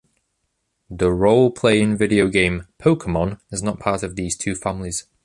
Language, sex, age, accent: English, male, under 19, England English